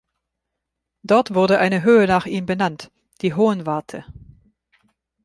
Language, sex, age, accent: German, female, 30-39, Deutschland Deutsch